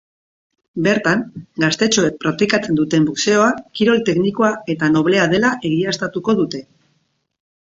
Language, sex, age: Basque, female, 40-49